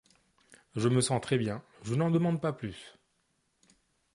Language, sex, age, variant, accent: French, male, 19-29, Français des départements et régions d'outre-mer, Français de La Réunion